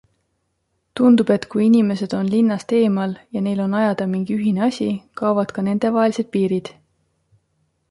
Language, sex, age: Estonian, female, 30-39